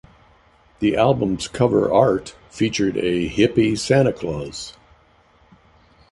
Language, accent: English, United States English